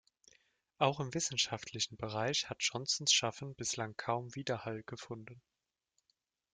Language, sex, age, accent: German, male, 19-29, Deutschland Deutsch